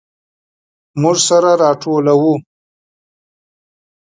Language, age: Pashto, 40-49